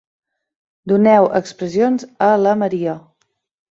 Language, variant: Catalan, Nord-Occidental